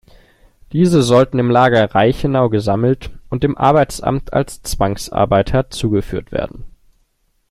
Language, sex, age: German, male, 19-29